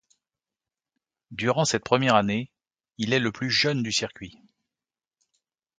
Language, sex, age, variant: French, male, 50-59, Français de métropole